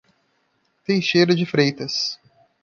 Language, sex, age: Portuguese, male, 30-39